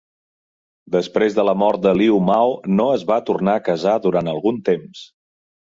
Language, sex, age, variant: Catalan, male, 30-39, Central